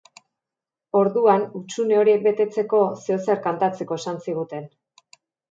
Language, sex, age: Basque, female, 40-49